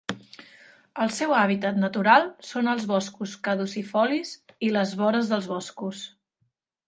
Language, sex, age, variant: Catalan, female, 30-39, Central